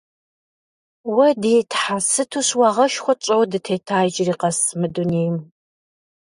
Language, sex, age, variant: Kabardian, female, 40-49, Адыгэбзэ (Къэбэрдей, Кирил, Урысей)